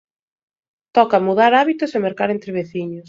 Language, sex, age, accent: Galician, female, 30-39, Central (gheada)